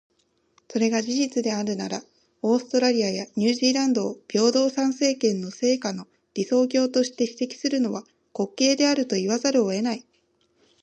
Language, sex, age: Japanese, female, 19-29